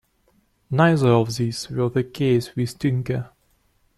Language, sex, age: English, male, 19-29